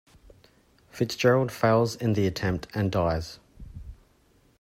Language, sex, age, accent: English, male, 30-39, Australian English